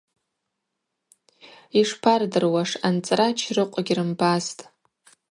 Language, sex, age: Abaza, female, 19-29